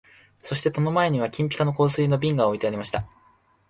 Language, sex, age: Japanese, male, 19-29